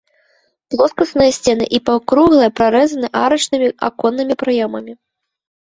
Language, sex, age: Belarusian, female, 19-29